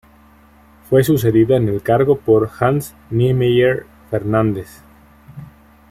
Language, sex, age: Spanish, male, 30-39